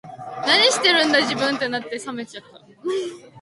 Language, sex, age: English, female, 19-29